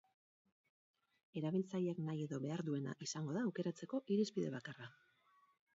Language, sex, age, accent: Basque, female, 40-49, Mendebalekoa (Araba, Bizkaia, Gipuzkoako mendebaleko herri batzuk)